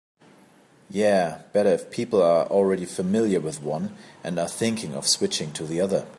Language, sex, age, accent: English, male, 40-49, England English